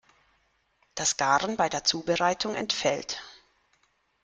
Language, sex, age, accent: German, female, 40-49, Deutschland Deutsch